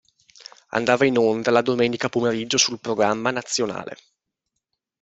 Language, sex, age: Italian, male, 19-29